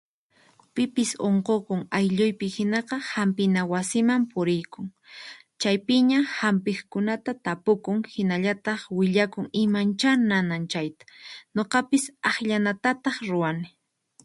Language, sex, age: Puno Quechua, female, 19-29